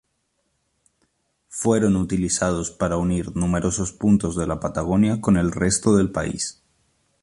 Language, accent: Spanish, Andino-Pacífico: Colombia, Perú, Ecuador, oeste de Bolivia y Venezuela andina